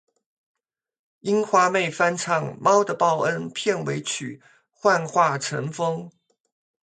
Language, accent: Chinese, 出生地：湖南省